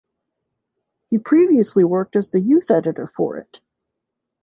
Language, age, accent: English, 40-49, United States English